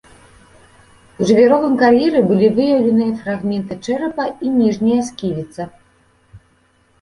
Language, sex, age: Belarusian, female, 19-29